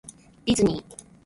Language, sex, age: Japanese, female, 30-39